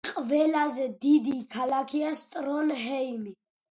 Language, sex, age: Georgian, female, 30-39